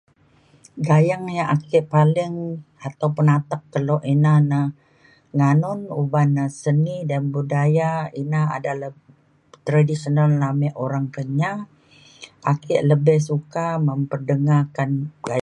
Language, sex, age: Mainstream Kenyah, female, 60-69